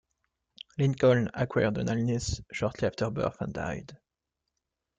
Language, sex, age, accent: English, male, 19-29, Irish English